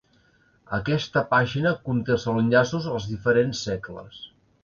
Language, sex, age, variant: Catalan, male, 50-59, Central